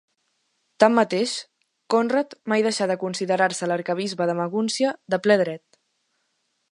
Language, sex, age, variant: Catalan, female, under 19, Central